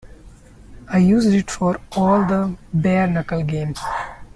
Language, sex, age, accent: English, male, 19-29, India and South Asia (India, Pakistan, Sri Lanka)